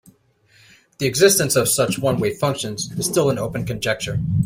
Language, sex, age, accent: English, male, 30-39, United States English